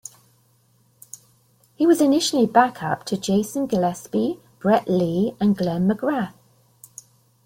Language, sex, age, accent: English, female, 50-59, England English